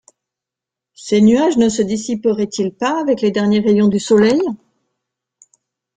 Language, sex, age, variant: French, female, 40-49, Français de métropole